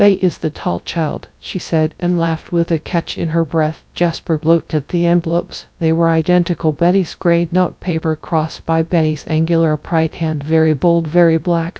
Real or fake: fake